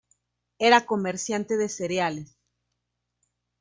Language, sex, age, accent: Spanish, female, 40-49, México